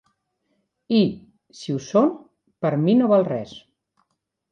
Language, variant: Catalan, Central